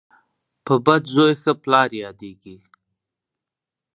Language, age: Pashto, 19-29